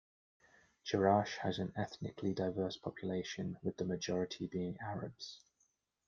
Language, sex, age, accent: English, male, 30-39, England English